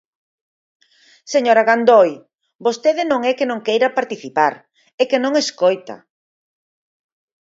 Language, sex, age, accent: Galician, female, 50-59, Normativo (estándar)